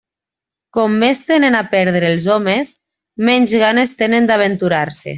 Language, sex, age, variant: Catalan, female, 19-29, Nord-Occidental